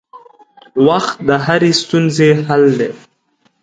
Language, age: Pashto, 19-29